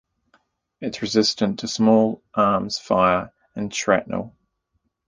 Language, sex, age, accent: English, male, 30-39, New Zealand English